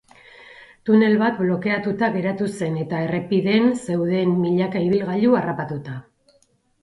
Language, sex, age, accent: Basque, female, 40-49, Erdialdekoa edo Nafarra (Gipuzkoa, Nafarroa)